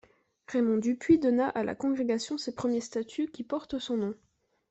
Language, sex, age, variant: French, female, 19-29, Français de métropole